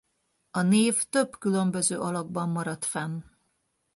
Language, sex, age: Hungarian, female, 40-49